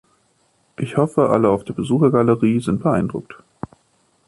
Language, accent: German, Deutschland Deutsch